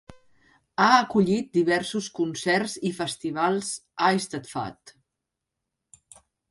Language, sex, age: Catalan, female, 50-59